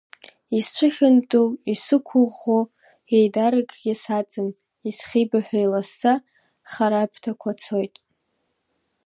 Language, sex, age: Abkhazian, female, under 19